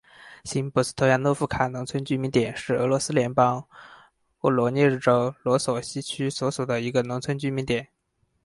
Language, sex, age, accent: Chinese, male, 19-29, 出生地：四川省